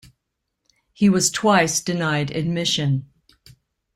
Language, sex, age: English, female, 60-69